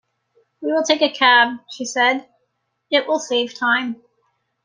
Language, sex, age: English, female, 30-39